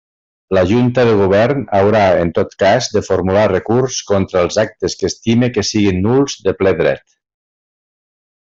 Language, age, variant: Catalan, 50-59, Central